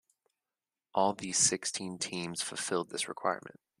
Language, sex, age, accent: English, male, 19-29, United States English